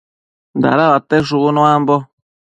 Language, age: Matsés, under 19